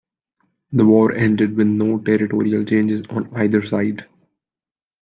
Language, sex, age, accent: English, male, 19-29, United States English